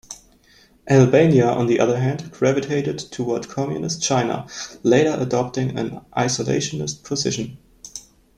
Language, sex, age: English, male, 19-29